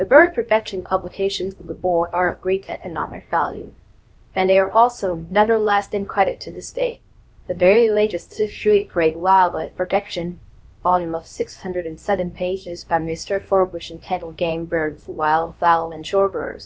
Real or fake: fake